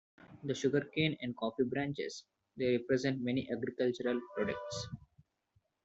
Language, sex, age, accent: English, male, 19-29, India and South Asia (India, Pakistan, Sri Lanka)